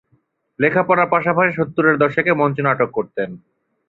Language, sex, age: Bengali, male, 30-39